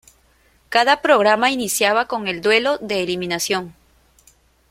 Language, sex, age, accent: Spanish, female, 30-39, Andino-Pacífico: Colombia, Perú, Ecuador, oeste de Bolivia y Venezuela andina